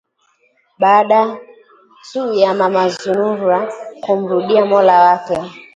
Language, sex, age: Swahili, female, 19-29